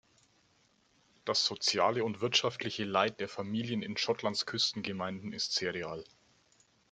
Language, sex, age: German, male, 30-39